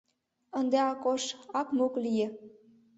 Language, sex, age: Mari, female, under 19